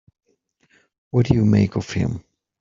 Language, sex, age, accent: English, male, 40-49, England English